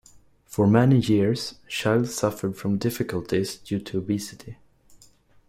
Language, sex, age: English, male, under 19